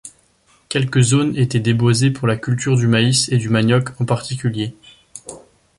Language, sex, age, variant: French, male, 19-29, Français de métropole